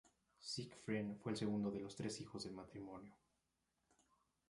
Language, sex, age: Spanish, male, 19-29